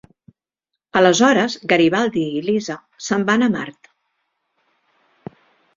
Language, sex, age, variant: Catalan, female, 60-69, Central